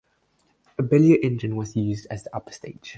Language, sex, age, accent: English, male, under 19, Southern African (South Africa, Zimbabwe, Namibia)